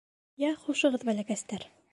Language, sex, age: Bashkir, female, 19-29